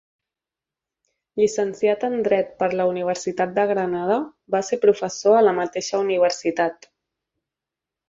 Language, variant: Catalan, Central